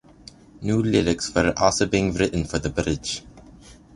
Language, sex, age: English, male, 19-29